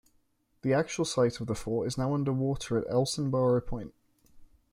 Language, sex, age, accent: English, male, 19-29, England English